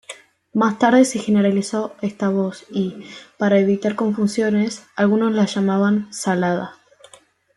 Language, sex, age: Spanish, female, 19-29